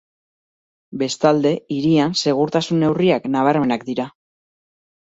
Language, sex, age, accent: Basque, female, 30-39, Mendebalekoa (Araba, Bizkaia, Gipuzkoako mendebaleko herri batzuk)